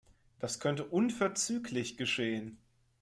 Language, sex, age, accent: German, male, 30-39, Deutschland Deutsch